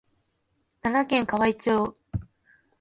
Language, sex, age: Japanese, female, 19-29